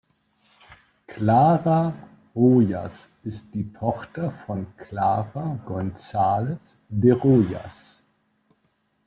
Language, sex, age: German, male, 50-59